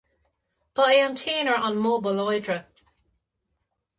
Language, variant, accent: Irish, Gaeilge na Mumhan, Cainteoir líofa, ní ó dhúchas